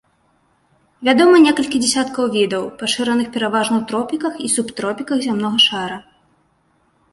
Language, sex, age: Belarusian, female, 30-39